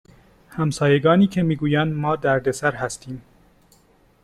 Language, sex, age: Persian, male, 19-29